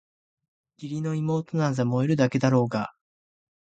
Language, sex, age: Japanese, male, 19-29